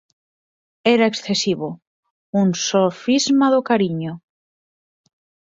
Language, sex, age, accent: Galician, female, 19-29, Normativo (estándar)